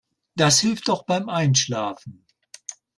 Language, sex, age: German, male, 60-69